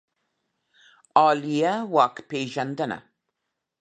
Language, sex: Pashto, female